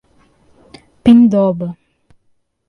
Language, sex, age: Portuguese, female, 19-29